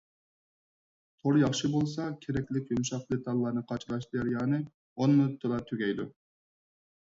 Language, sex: Uyghur, male